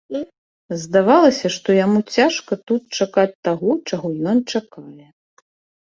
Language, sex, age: Belarusian, female, 40-49